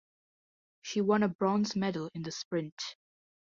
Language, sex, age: English, female, under 19